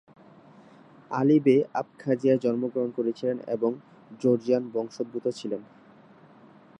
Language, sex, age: Bengali, male, 19-29